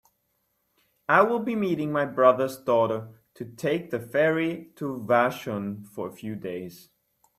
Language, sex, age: English, male, 19-29